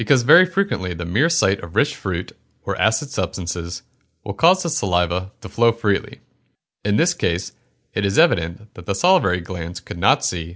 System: none